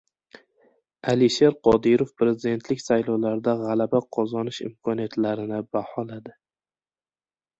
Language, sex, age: Uzbek, male, 19-29